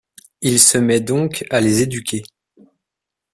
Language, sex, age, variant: French, male, 30-39, Français de métropole